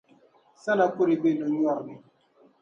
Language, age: Dagbani, 19-29